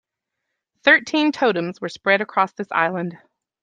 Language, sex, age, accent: English, female, 40-49, United States English